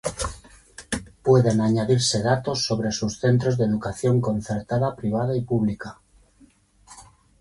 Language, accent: Spanish, España: Centro-Sur peninsular (Madrid, Toledo, Castilla-La Mancha)